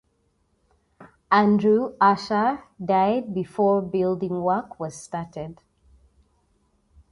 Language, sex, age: English, female, 19-29